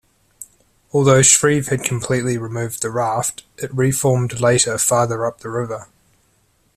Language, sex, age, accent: English, male, 30-39, New Zealand English